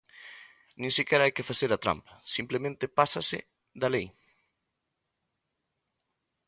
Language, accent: Galician, Normativo (estándar)